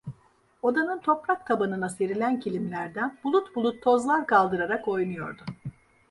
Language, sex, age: Turkish, female, 50-59